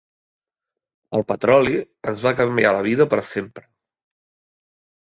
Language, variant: Catalan, Central